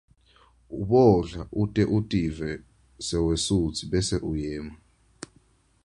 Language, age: Swati, 19-29